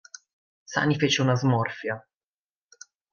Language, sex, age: Italian, male, 30-39